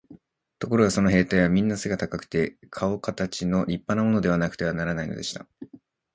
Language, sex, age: Japanese, male, 19-29